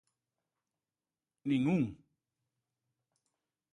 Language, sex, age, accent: Galician, male, 30-39, Oriental (común en zona oriental)